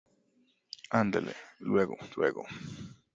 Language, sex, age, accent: Spanish, male, 19-29, Andino-Pacífico: Colombia, Perú, Ecuador, oeste de Bolivia y Venezuela andina